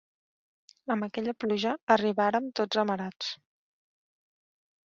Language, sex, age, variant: Catalan, female, 30-39, Central